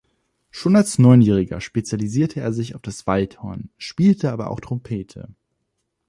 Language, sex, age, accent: German, male, 19-29, Deutschland Deutsch